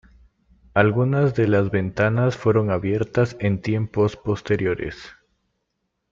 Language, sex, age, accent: Spanish, male, 19-29, América central